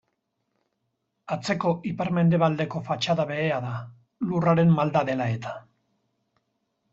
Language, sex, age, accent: Basque, male, 50-59, Erdialdekoa edo Nafarra (Gipuzkoa, Nafarroa)